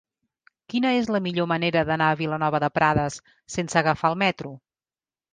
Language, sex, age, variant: Catalan, female, 40-49, Central